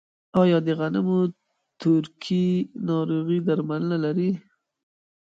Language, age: Pashto, 19-29